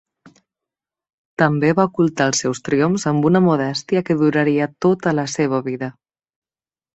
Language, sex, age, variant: Catalan, female, 30-39, Central